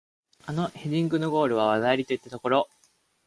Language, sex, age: Japanese, male, under 19